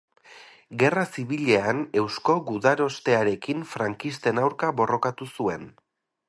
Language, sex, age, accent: Basque, male, 30-39, Erdialdekoa edo Nafarra (Gipuzkoa, Nafarroa)